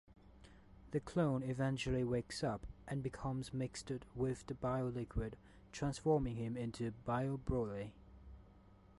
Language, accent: English, Hong Kong English